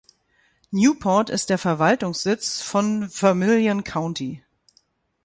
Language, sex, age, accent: German, female, 50-59, Deutschland Deutsch